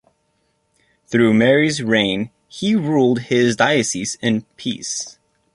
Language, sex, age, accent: English, male, 30-39, United States English